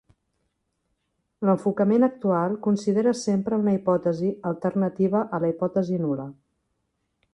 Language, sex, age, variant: Catalan, female, 50-59, Central